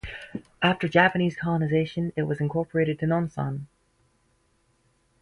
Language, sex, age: English, female, 19-29